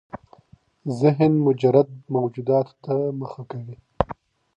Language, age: Pashto, 30-39